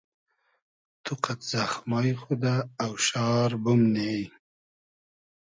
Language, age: Hazaragi, 30-39